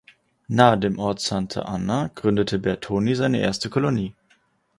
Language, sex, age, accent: German, male, 19-29, Deutschland Deutsch